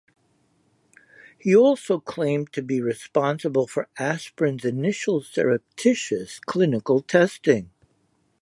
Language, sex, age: English, male, 70-79